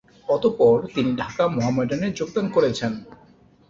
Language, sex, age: Bengali, male, 30-39